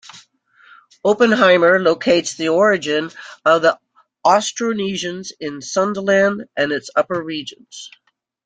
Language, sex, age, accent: English, female, 60-69, United States English